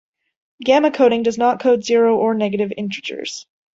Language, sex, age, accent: English, female, 19-29, United States English